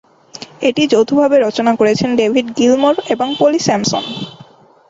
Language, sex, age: Bengali, female, under 19